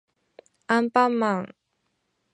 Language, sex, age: Japanese, female, 19-29